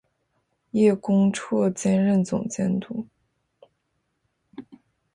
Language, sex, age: Chinese, female, 19-29